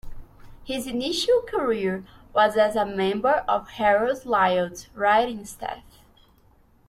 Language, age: English, 19-29